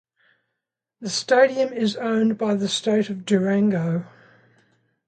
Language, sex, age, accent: English, female, 70-79, Australian English